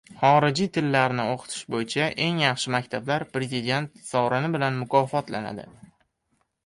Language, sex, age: Uzbek, male, under 19